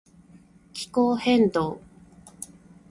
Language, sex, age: Japanese, female, 30-39